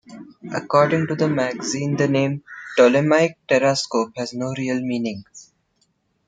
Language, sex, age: English, male, under 19